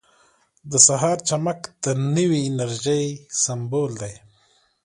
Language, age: Pashto, 30-39